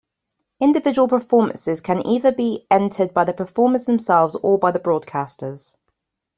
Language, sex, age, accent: English, female, 30-39, England English